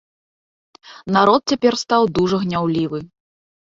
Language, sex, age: Belarusian, female, 30-39